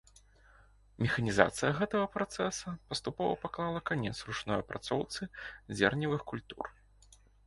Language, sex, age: Belarusian, male, 19-29